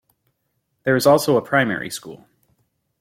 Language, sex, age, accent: English, male, 40-49, United States English